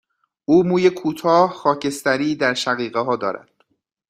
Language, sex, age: Persian, male, 30-39